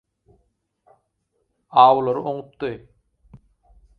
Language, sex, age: Turkmen, male, 30-39